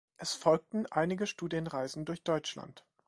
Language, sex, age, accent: German, male, 19-29, Deutschland Deutsch